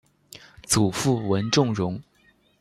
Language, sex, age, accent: Chinese, male, under 19, 出生地：湖南省